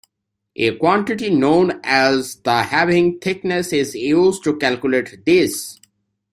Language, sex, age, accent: English, male, 19-29, United States English